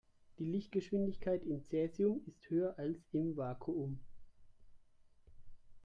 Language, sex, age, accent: German, male, 30-39, Deutschland Deutsch